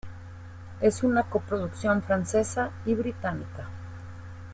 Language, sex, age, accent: Spanish, female, 30-39, México